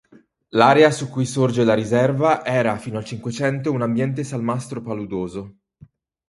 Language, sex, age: Italian, male, 30-39